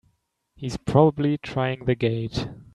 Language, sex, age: English, male, 19-29